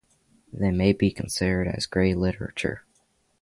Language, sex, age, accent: English, male, under 19, United States English